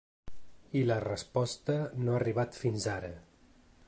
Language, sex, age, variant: Catalan, male, 30-39, Central